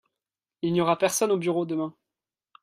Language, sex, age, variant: French, male, 19-29, Français de métropole